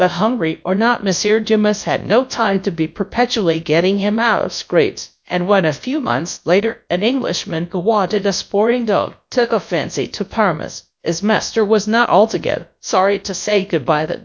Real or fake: fake